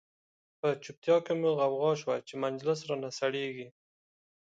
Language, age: Pashto, 30-39